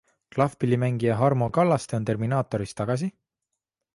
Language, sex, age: Estonian, male, 19-29